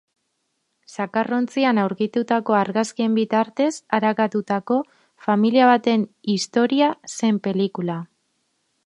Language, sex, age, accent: Basque, female, 19-29, Mendebalekoa (Araba, Bizkaia, Gipuzkoako mendebaleko herri batzuk)